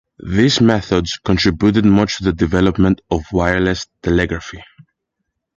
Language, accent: English, United States English